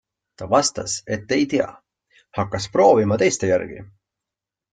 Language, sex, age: Estonian, male, 19-29